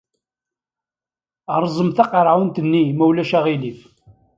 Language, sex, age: Kabyle, male, 70-79